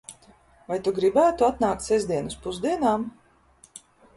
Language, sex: Latvian, female